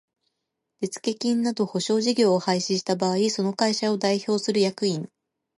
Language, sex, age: Japanese, female, 30-39